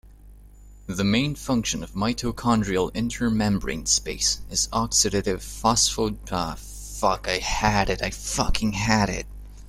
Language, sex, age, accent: English, male, 19-29, United States English